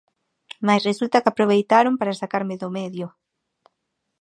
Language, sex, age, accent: Galician, female, 19-29, Oriental (común en zona oriental)